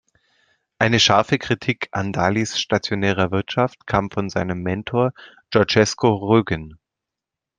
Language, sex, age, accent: German, male, 30-39, Deutschland Deutsch